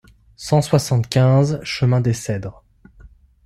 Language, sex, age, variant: French, male, 19-29, Français de métropole